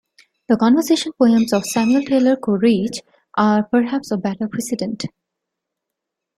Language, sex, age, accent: English, female, 30-39, India and South Asia (India, Pakistan, Sri Lanka)